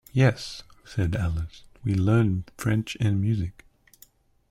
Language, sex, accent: English, male, Australian English